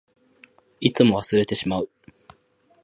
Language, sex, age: Japanese, male, 30-39